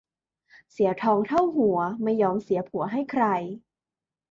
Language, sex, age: Thai, female, 19-29